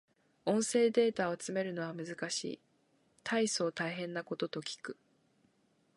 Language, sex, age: Japanese, female, under 19